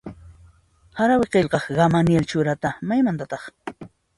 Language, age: Puno Quechua, 50-59